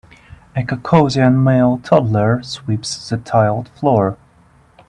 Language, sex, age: English, male, 19-29